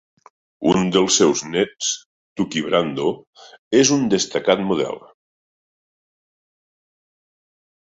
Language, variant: Catalan, Nord-Occidental